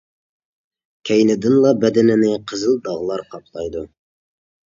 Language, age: Uyghur, 30-39